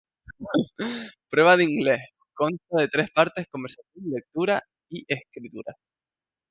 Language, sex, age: Spanish, male, 19-29